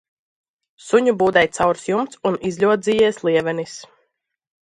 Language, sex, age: Latvian, female, 19-29